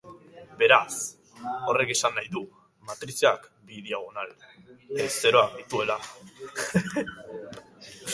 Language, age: Basque, under 19